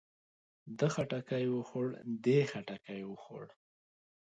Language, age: Pashto, 30-39